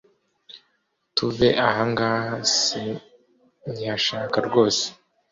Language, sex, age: Kinyarwanda, male, 19-29